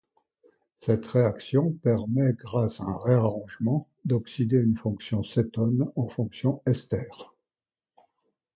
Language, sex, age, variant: French, male, 70-79, Français de métropole